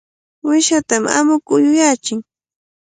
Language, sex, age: Cajatambo North Lima Quechua, female, 30-39